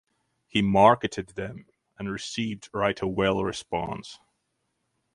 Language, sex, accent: English, male, England English; Scottish English